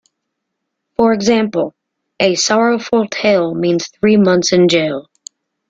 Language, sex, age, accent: English, female, 30-39, United States English